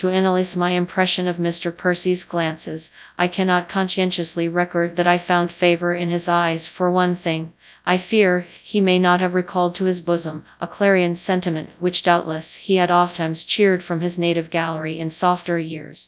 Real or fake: fake